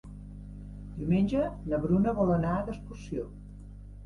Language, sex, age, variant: Catalan, female, 50-59, Septentrional